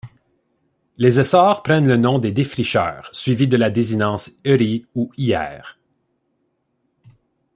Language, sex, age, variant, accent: French, male, 30-39, Français d'Amérique du Nord, Français du Canada